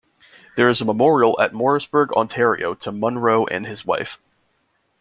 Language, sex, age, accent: English, male, 19-29, United States English